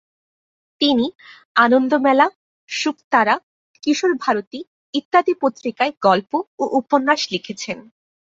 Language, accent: Bengali, প্রমিত বাংলা